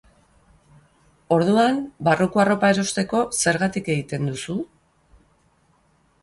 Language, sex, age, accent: Basque, female, 50-59, Mendebalekoa (Araba, Bizkaia, Gipuzkoako mendebaleko herri batzuk)